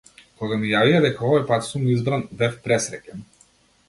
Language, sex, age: Macedonian, male, 19-29